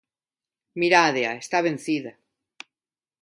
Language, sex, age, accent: Galician, female, 50-59, Neofalante